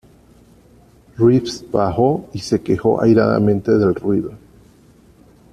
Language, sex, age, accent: Spanish, male, 30-39, Caribe: Cuba, Venezuela, Puerto Rico, República Dominicana, Panamá, Colombia caribeña, México caribeño, Costa del golfo de México